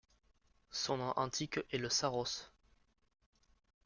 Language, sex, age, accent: French, male, under 19, Français du sud de la France